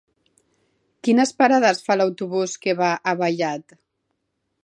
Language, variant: Catalan, Central